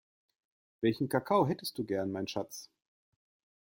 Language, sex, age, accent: German, male, 40-49, Deutschland Deutsch